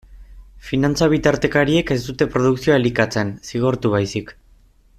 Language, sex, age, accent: Basque, male, 19-29, Erdialdekoa edo Nafarra (Gipuzkoa, Nafarroa)